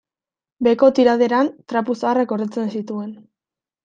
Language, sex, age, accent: Basque, female, 19-29, Mendebalekoa (Araba, Bizkaia, Gipuzkoako mendebaleko herri batzuk)